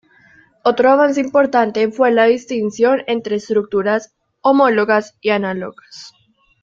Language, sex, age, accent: Spanish, female, under 19, América central